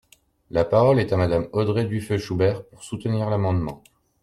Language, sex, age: French, male, 30-39